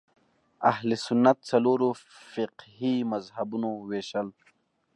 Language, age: Pashto, under 19